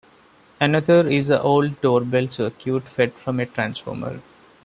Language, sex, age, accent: English, male, 30-39, India and South Asia (India, Pakistan, Sri Lanka)